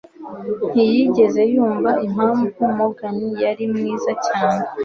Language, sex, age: Kinyarwanda, female, 19-29